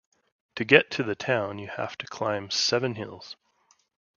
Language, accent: English, United States English